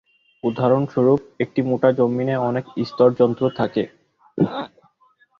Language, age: Bengali, under 19